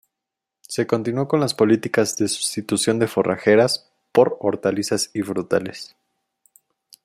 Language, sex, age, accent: Spanish, female, 60-69, México